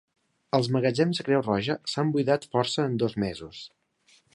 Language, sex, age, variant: Catalan, female, 40-49, Central